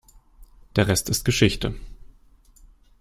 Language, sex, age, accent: German, male, 19-29, Deutschland Deutsch